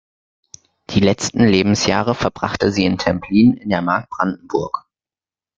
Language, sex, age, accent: German, male, under 19, Deutschland Deutsch